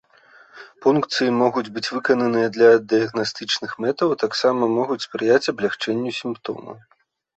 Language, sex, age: Belarusian, male, 30-39